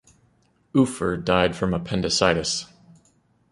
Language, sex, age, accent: English, male, 19-29, United States English